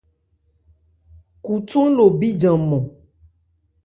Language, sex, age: Ebrié, female, 30-39